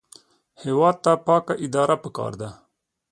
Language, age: Pashto, 19-29